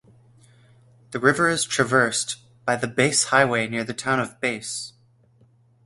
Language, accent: English, United States English